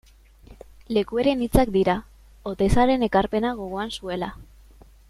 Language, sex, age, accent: Basque, female, 19-29, Mendebalekoa (Araba, Bizkaia, Gipuzkoako mendebaleko herri batzuk)